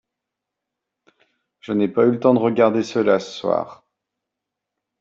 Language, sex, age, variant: French, male, 40-49, Français de métropole